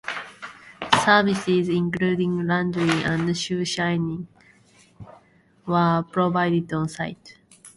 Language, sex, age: English, female, 19-29